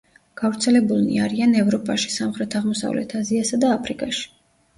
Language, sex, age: Georgian, female, 30-39